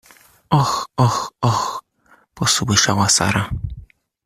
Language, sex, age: Polish, male, 30-39